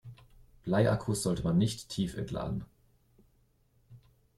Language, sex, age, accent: German, male, 30-39, Deutschland Deutsch